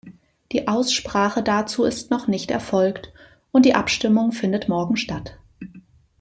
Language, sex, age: German, female, 40-49